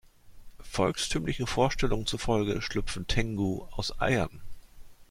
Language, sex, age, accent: German, male, 50-59, Deutschland Deutsch